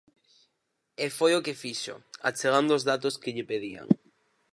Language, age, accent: Galician, 19-29, Central (gheada)